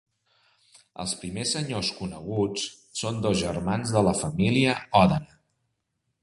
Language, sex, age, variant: Catalan, male, 50-59, Central